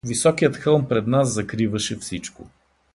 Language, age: Bulgarian, 60-69